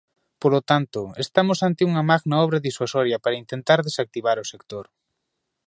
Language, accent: Galician, Oriental (común en zona oriental)